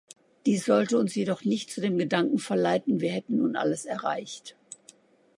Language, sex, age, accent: German, female, 60-69, Deutschland Deutsch